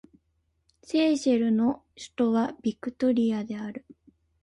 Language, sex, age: Japanese, female, 19-29